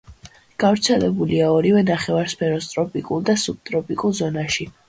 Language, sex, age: Georgian, female, under 19